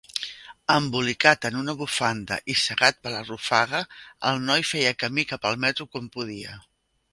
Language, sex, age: Catalan, female, 50-59